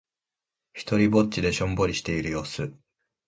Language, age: Japanese, 19-29